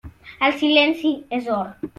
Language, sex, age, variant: Catalan, male, under 19, Central